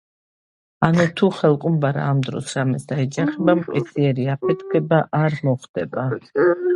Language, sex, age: Georgian, female, 50-59